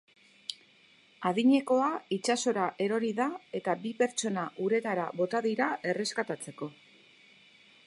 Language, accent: Basque, Erdialdekoa edo Nafarra (Gipuzkoa, Nafarroa)